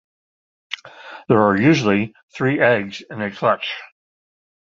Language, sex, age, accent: English, male, 70-79, England English